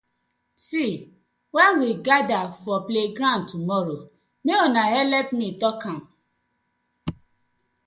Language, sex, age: Nigerian Pidgin, female, 40-49